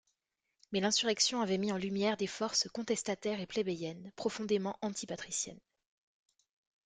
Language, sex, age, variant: French, female, 19-29, Français de métropole